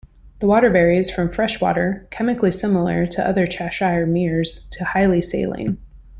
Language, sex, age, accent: English, female, 30-39, United States English